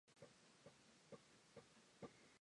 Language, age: English, 19-29